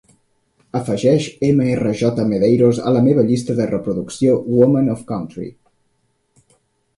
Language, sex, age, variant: Catalan, male, 19-29, Central